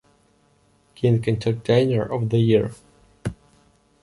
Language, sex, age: English, male, 30-39